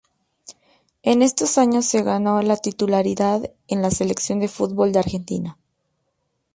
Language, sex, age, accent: Spanish, female, 19-29, México